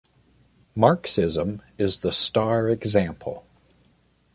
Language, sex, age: English, male, 60-69